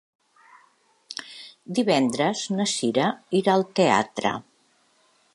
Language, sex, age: Catalan, female, 70-79